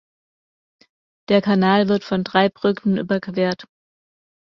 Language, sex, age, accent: German, female, 40-49, Deutschland Deutsch